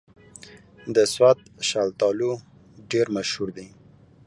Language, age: Pashto, 19-29